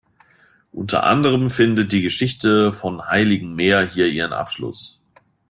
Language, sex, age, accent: German, male, 40-49, Deutschland Deutsch